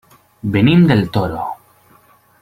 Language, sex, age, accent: Catalan, male, 19-29, valencià